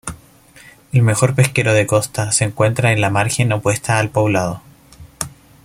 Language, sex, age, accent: Spanish, male, 30-39, Chileno: Chile, Cuyo